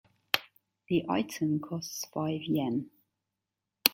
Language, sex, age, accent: English, female, 40-49, England English